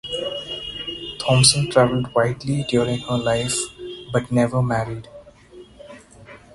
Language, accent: English, India and South Asia (India, Pakistan, Sri Lanka)